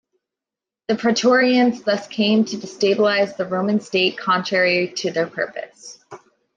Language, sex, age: English, female, 30-39